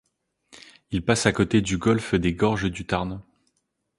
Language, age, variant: French, 19-29, Français de métropole